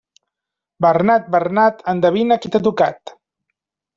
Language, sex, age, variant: Catalan, male, 30-39, Central